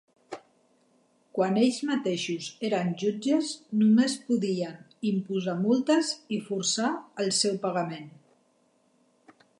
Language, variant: Catalan, Central